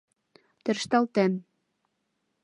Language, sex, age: Mari, female, under 19